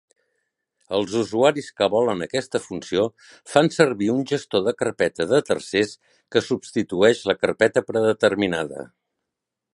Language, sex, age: Catalan, male, 60-69